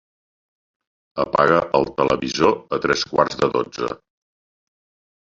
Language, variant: Catalan, Central